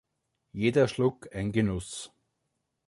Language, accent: German, Österreichisches Deutsch